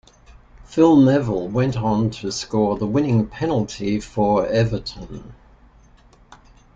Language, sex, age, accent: English, male, 80-89, Australian English